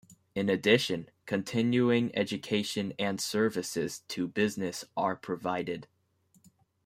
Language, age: English, 19-29